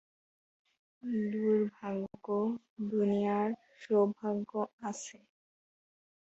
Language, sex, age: Bengali, female, 19-29